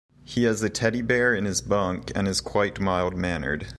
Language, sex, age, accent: English, male, 19-29, United States English